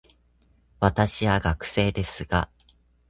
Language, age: Japanese, 19-29